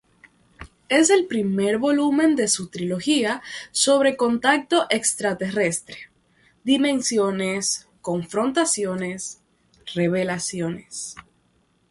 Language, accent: Spanish, Caribe: Cuba, Venezuela, Puerto Rico, República Dominicana, Panamá, Colombia caribeña, México caribeño, Costa del golfo de México